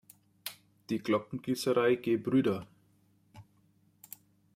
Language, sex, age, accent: German, male, 30-39, Deutschland Deutsch